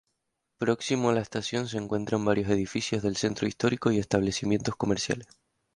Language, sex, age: Spanish, male, 19-29